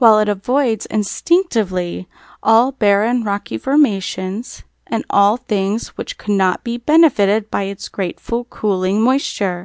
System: none